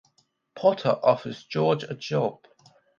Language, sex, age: English, male, under 19